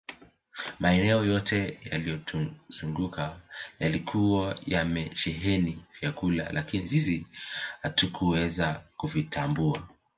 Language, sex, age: Swahili, male, 19-29